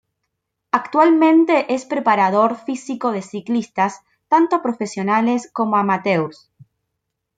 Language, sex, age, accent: Spanish, female, 19-29, Rioplatense: Argentina, Uruguay, este de Bolivia, Paraguay